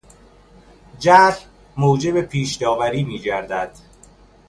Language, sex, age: Persian, male, 30-39